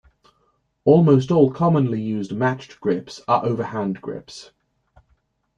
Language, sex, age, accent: English, male, 30-39, England English